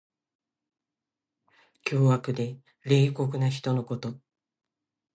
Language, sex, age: Japanese, female, 50-59